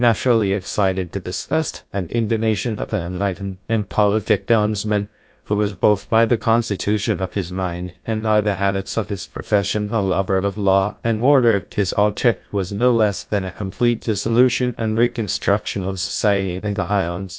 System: TTS, GlowTTS